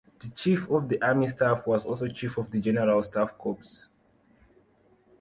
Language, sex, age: English, male, 19-29